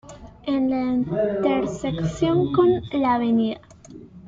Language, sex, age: Spanish, female, under 19